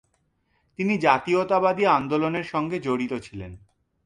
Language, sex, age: Bengali, male, 30-39